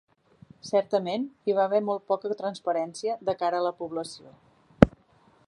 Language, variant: Catalan, Central